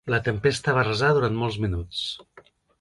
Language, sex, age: Catalan, male, 40-49